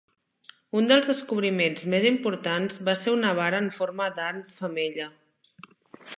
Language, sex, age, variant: Catalan, female, 30-39, Central